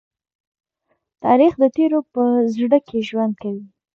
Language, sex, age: Pashto, female, 19-29